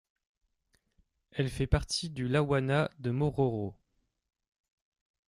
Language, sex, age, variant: French, male, 30-39, Français de métropole